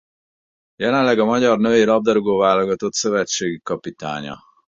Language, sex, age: Hungarian, male, 40-49